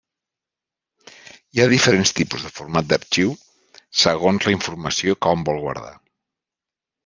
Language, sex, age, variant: Catalan, male, 50-59, Central